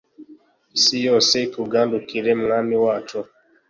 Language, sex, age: Kinyarwanda, male, 19-29